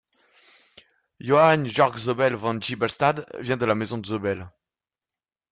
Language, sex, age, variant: French, male, 19-29, Français de métropole